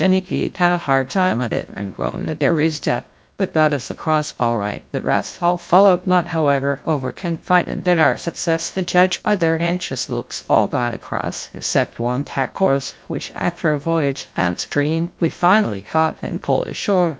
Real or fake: fake